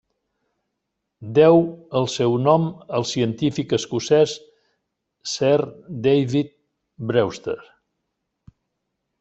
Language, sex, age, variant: Catalan, male, 60-69, Central